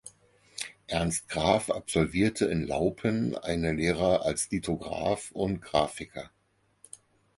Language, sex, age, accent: German, male, 50-59, Deutschland Deutsch